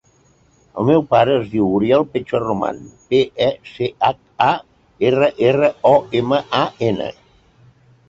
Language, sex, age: Catalan, male, 70-79